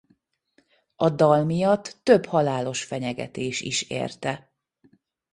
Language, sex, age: Hungarian, female, 30-39